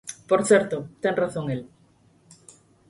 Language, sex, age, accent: Galician, female, 50-59, Normativo (estándar)